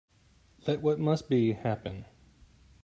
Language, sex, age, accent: English, male, 30-39, United States English